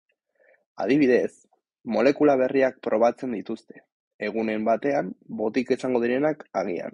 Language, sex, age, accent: Basque, male, 19-29, Mendebalekoa (Araba, Bizkaia, Gipuzkoako mendebaleko herri batzuk)